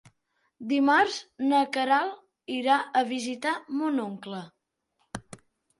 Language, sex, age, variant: Catalan, male, under 19, Central